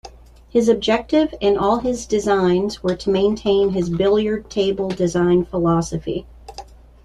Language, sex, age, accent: English, female, 40-49, United States English